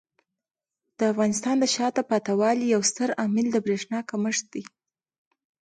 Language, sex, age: Pashto, female, 19-29